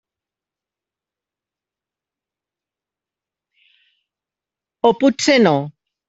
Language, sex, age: Catalan, female, 50-59